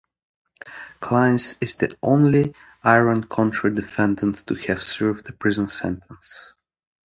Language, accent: English, United States English